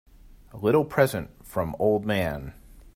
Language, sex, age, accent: English, male, 30-39, United States English